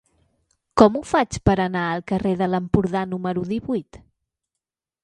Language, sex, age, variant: Catalan, female, 30-39, Central